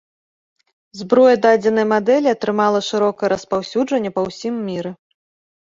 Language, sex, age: Belarusian, female, 30-39